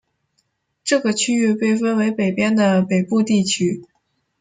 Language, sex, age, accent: Chinese, female, 19-29, 出生地：北京市